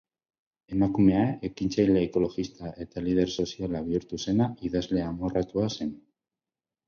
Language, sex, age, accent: Basque, male, 19-29, Mendebalekoa (Araba, Bizkaia, Gipuzkoako mendebaleko herri batzuk)